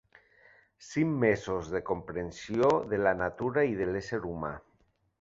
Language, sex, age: Catalan, male, 40-49